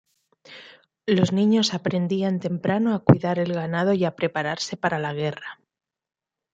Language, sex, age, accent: Spanish, female, 30-39, España: Centro-Sur peninsular (Madrid, Toledo, Castilla-La Mancha)